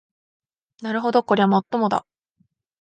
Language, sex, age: Japanese, female, 19-29